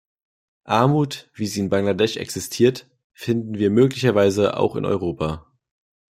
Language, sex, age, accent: German, male, 19-29, Deutschland Deutsch